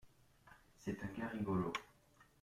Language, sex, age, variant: French, male, under 19, Français de métropole